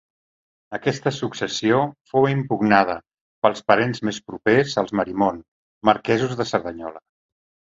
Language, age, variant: Catalan, 60-69, Central